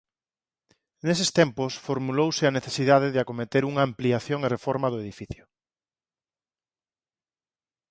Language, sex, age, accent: Galician, male, 40-49, Normativo (estándar)